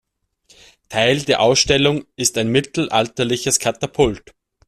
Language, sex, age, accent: German, male, 30-39, Österreichisches Deutsch